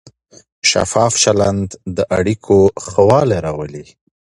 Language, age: Pashto, 30-39